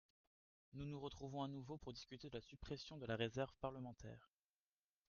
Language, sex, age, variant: French, male, 19-29, Français de métropole